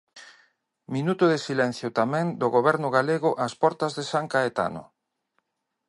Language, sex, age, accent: Galician, male, 40-49, Normativo (estándar)